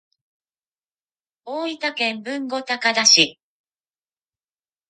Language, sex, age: Japanese, male, under 19